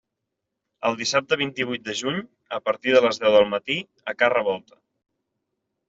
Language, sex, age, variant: Catalan, male, 19-29, Central